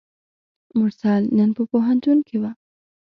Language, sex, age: Pashto, female, 19-29